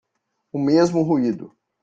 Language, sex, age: Portuguese, male, 40-49